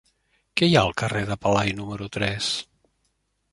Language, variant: Catalan, Central